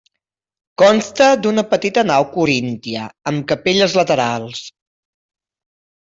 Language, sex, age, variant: Catalan, male, 30-39, Septentrional